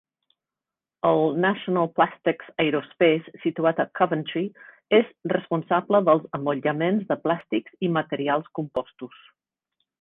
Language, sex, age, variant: Catalan, female, 50-59, Central